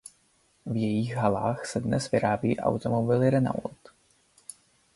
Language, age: Czech, 19-29